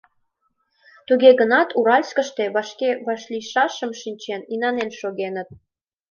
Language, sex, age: Mari, female, 19-29